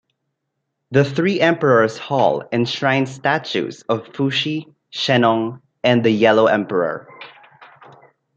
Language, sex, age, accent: English, male, 19-29, Filipino